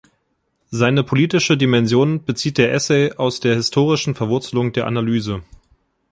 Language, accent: German, Deutschland Deutsch